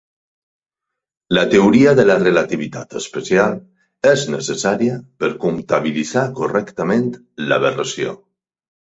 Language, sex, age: Catalan, male, 50-59